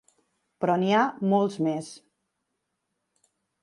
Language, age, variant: Catalan, 40-49, Central